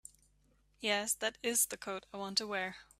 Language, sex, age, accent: English, female, 19-29, United States English